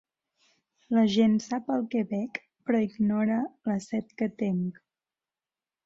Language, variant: Catalan, Central